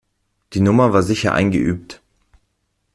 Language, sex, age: German, male, 19-29